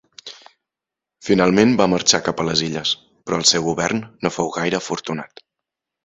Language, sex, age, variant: Catalan, male, 19-29, Central